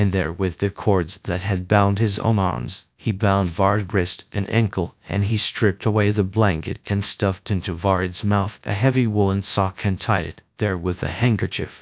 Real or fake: fake